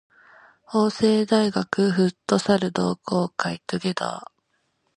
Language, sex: Japanese, female